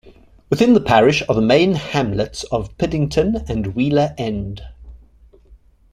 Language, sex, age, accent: English, male, 40-49, Southern African (South Africa, Zimbabwe, Namibia)